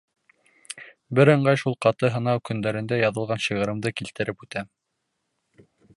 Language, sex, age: Bashkir, male, 19-29